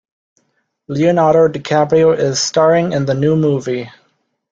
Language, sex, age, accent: English, male, 19-29, Canadian English